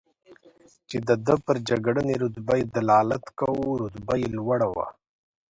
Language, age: Pashto, 19-29